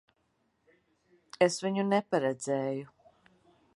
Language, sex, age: Latvian, female, 50-59